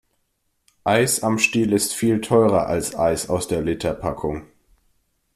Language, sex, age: German, male, under 19